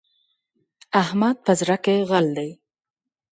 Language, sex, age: Pashto, female, 30-39